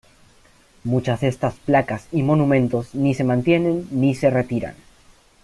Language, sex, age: Spanish, male, under 19